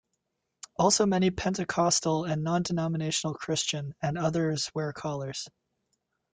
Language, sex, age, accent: English, male, 30-39, United States English